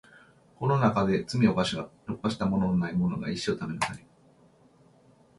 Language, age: Japanese, 40-49